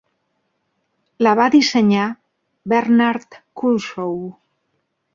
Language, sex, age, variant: Catalan, female, 50-59, Central